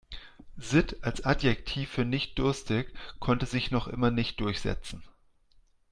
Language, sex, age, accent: German, male, 40-49, Deutschland Deutsch